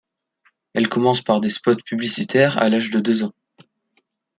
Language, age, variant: French, 19-29, Français de métropole